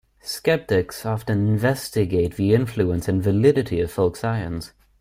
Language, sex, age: English, male, 19-29